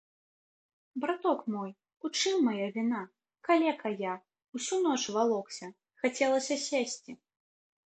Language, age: Belarusian, 19-29